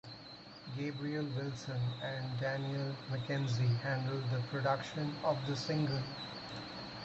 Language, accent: English, India and South Asia (India, Pakistan, Sri Lanka)